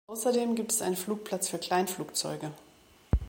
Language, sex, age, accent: German, female, 40-49, Deutschland Deutsch